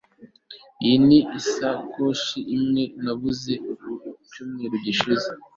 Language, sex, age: Kinyarwanda, male, 19-29